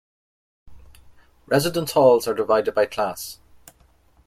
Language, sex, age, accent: English, male, 50-59, Irish English